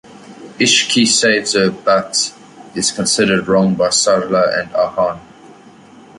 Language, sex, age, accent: English, male, 19-29, Southern African (South Africa, Zimbabwe, Namibia)